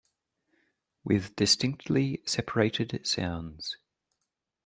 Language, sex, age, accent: English, male, 40-49, Australian English